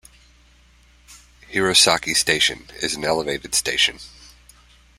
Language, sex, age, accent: English, male, 30-39, United States English